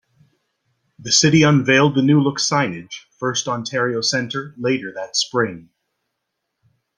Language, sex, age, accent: English, male, 40-49, Canadian English